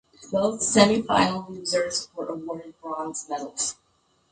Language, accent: English, United States English